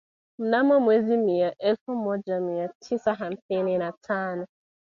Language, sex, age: Swahili, female, 19-29